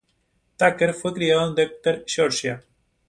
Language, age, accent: Spanish, 30-39, Rioplatense: Argentina, Uruguay, este de Bolivia, Paraguay